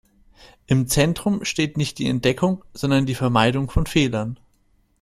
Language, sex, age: German, male, 19-29